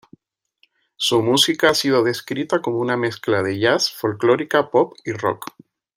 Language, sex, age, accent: Spanish, male, 30-39, España: Islas Canarias